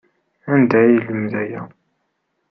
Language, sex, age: Kabyle, male, 19-29